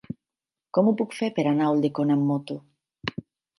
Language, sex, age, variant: Catalan, female, 40-49, Nord-Occidental